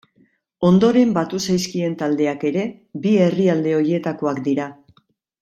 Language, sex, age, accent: Basque, female, 50-59, Erdialdekoa edo Nafarra (Gipuzkoa, Nafarroa)